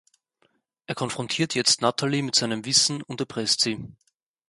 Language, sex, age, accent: German, male, 19-29, Österreichisches Deutsch